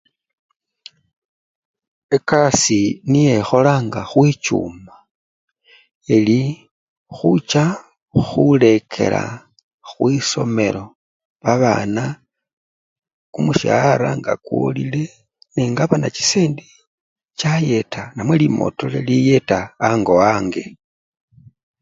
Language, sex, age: Luyia, male, 40-49